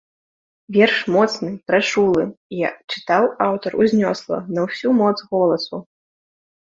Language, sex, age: Belarusian, female, under 19